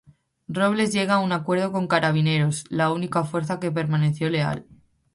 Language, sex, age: Spanish, female, 19-29